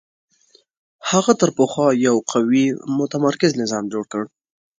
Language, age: Pashto, under 19